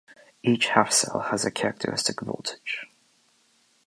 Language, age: English, 19-29